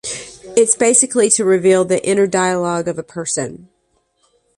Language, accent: English, United States English